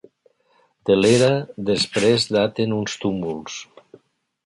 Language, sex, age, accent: Catalan, male, 60-69, valencià